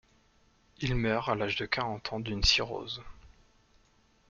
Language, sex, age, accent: French, male, 30-39, Français de l'ouest de la France